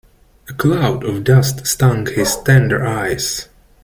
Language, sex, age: English, male, 30-39